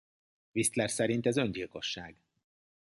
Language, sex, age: Hungarian, male, 40-49